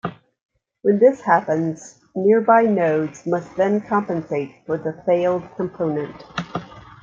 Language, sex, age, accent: English, female, 50-59, United States English